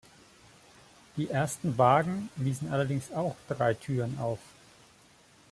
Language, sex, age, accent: German, male, 30-39, Deutschland Deutsch